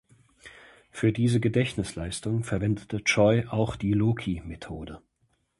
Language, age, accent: German, 40-49, Deutschland Deutsch